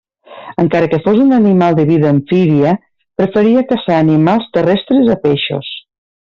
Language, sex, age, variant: Catalan, female, 50-59, Septentrional